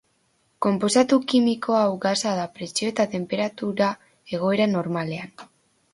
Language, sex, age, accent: Basque, female, under 19, Erdialdekoa edo Nafarra (Gipuzkoa, Nafarroa)